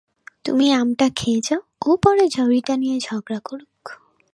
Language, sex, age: Bengali, female, 19-29